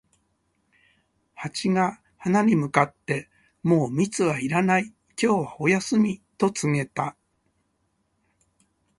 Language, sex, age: Japanese, male, 60-69